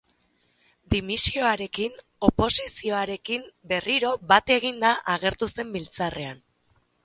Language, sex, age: Basque, female, 19-29